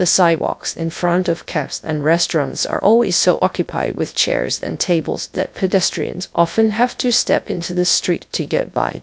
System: TTS, GradTTS